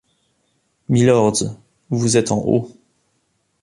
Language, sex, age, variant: French, male, 30-39, Français de métropole